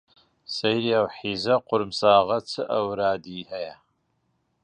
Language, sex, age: Central Kurdish, male, 40-49